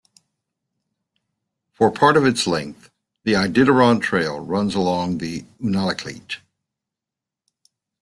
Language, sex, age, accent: English, male, 60-69, United States English